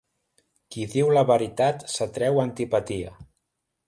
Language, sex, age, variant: Catalan, male, 30-39, Central